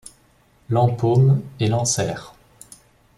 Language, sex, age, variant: French, male, 19-29, Français de métropole